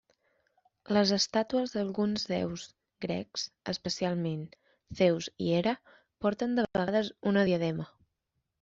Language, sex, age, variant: Catalan, female, 19-29, Central